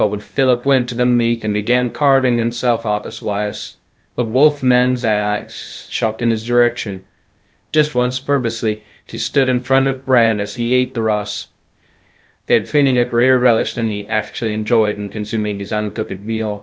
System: TTS, VITS